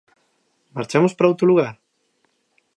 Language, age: Galician, under 19